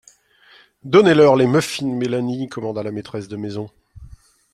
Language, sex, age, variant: French, male, 50-59, Français de métropole